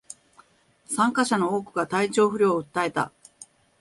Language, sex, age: Japanese, female, 50-59